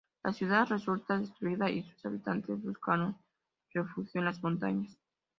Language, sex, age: Spanish, female, 19-29